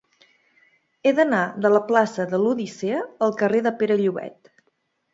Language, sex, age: Catalan, female, 19-29